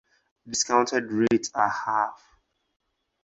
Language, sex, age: English, male, 19-29